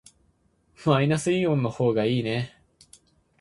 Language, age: Japanese, 19-29